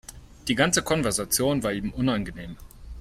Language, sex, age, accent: German, male, 30-39, Deutschland Deutsch